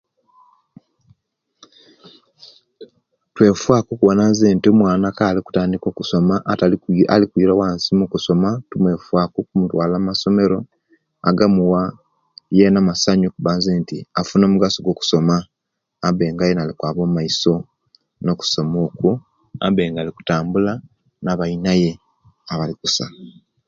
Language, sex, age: Kenyi, male, 40-49